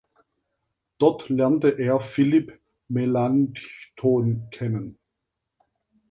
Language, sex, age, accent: German, male, 50-59, Deutschland Deutsch; Süddeutsch